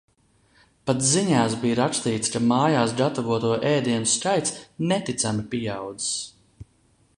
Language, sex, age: Latvian, male, 30-39